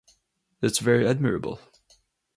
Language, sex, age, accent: English, male, 19-29, Filipino